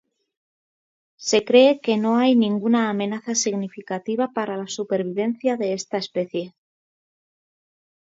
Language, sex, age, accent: Spanish, female, 30-39, España: Norte peninsular (Asturias, Castilla y León, Cantabria, País Vasco, Navarra, Aragón, La Rioja, Guadalajara, Cuenca)